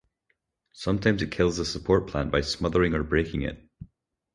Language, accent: English, Scottish English